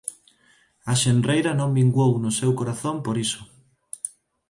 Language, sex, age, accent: Galician, male, 19-29, Neofalante